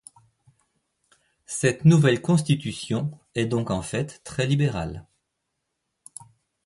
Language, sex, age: French, male, 50-59